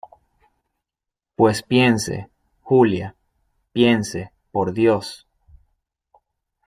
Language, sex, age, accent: Spanish, male, 30-39, Caribe: Cuba, Venezuela, Puerto Rico, República Dominicana, Panamá, Colombia caribeña, México caribeño, Costa del golfo de México